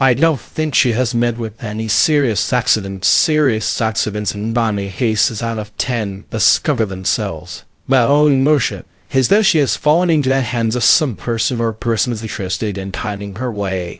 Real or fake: fake